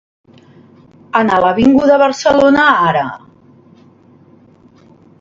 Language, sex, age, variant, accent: Catalan, female, 40-49, Central, central